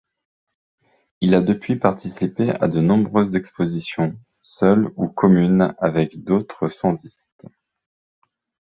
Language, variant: French, Français de métropole